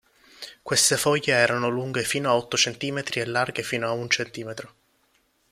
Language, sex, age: Italian, male, under 19